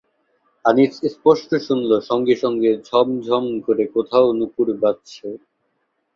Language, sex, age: Bengali, male, 19-29